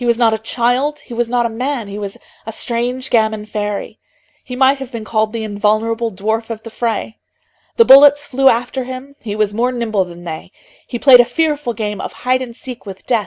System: none